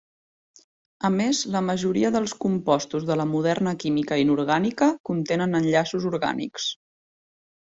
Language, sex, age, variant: Catalan, female, 30-39, Central